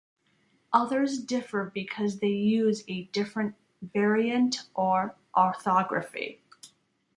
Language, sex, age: English, female, 40-49